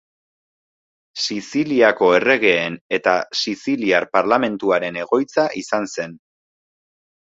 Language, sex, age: Basque, male, 19-29